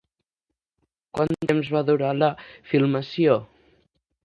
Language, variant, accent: Catalan, Central, central